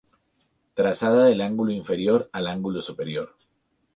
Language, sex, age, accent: Spanish, male, 40-49, Andino-Pacífico: Colombia, Perú, Ecuador, oeste de Bolivia y Venezuela andina